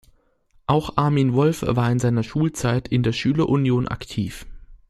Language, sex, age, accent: German, male, under 19, Deutschland Deutsch